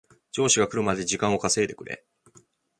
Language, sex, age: Japanese, male, 30-39